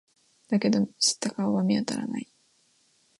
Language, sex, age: Japanese, female, 19-29